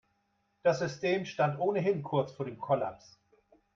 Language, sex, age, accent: German, male, 60-69, Deutschland Deutsch